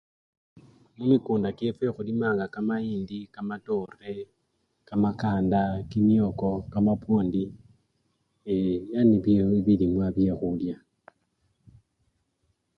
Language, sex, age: Luyia, male, 19-29